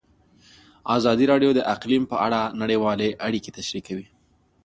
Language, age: Pashto, 19-29